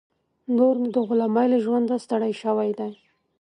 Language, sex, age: Pashto, female, 19-29